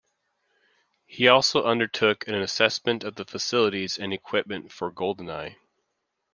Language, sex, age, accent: English, male, 30-39, United States English